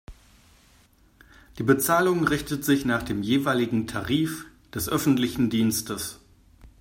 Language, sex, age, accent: German, male, 50-59, Deutschland Deutsch